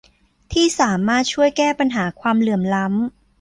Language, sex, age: Thai, female, 30-39